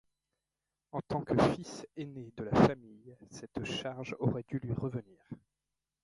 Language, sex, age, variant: French, male, 30-39, Français de métropole